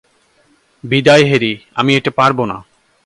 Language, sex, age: Bengali, male, 19-29